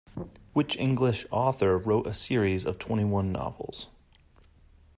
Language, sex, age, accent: English, male, 30-39, United States English